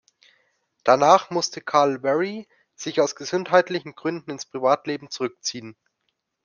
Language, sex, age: German, male, 19-29